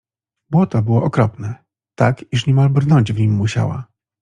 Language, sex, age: Polish, male, 40-49